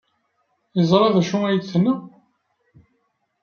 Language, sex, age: Kabyle, male, 30-39